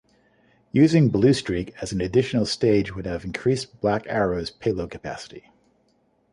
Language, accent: English, United States English